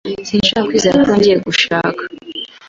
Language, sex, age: Kinyarwanda, female, 19-29